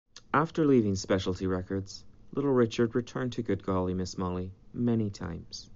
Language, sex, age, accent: English, male, 30-39, Canadian English